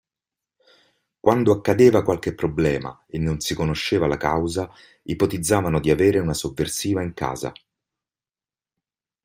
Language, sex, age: Italian, male, 40-49